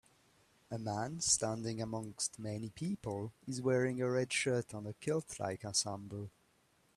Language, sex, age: English, male, 19-29